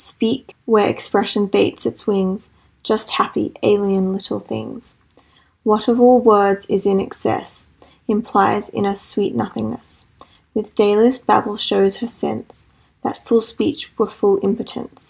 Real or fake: real